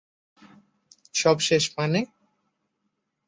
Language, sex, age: Bengali, male, 19-29